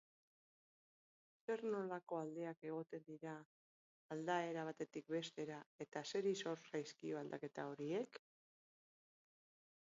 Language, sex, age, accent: Basque, female, 50-59, Erdialdekoa edo Nafarra (Gipuzkoa, Nafarroa)